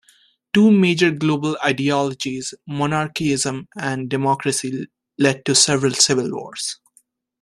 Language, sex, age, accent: English, male, 19-29, United States English